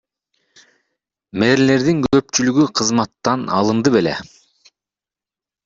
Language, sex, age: Kyrgyz, male, 30-39